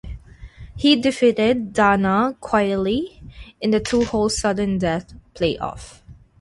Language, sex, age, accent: English, female, 19-29, United States English; Filipino